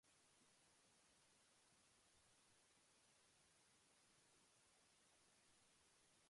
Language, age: Spanish, under 19